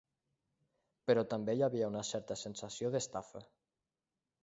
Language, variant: Catalan, Nord-Occidental